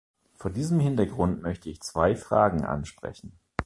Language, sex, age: German, male, 40-49